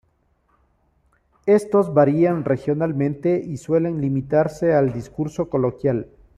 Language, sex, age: Spanish, male, 50-59